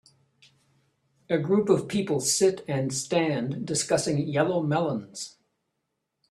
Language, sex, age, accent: English, male, 60-69, Canadian English